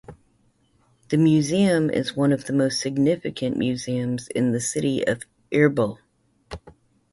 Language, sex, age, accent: English, female, 50-59, United States English